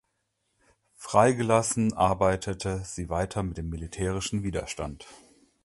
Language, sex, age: German, male, 30-39